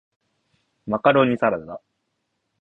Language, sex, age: Japanese, male, 19-29